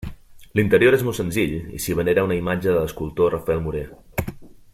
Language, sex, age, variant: Catalan, male, 30-39, Central